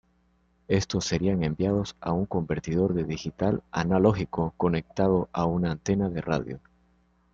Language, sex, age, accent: Spanish, male, 19-29, Caribe: Cuba, Venezuela, Puerto Rico, República Dominicana, Panamá, Colombia caribeña, México caribeño, Costa del golfo de México